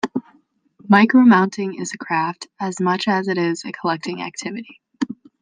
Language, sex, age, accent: English, female, under 19, United States English